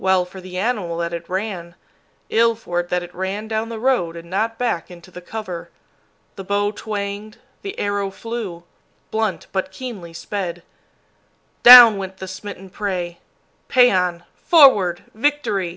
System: none